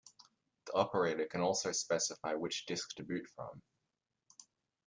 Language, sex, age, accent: English, male, under 19, Australian English